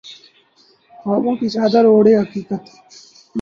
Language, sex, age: Urdu, male, 19-29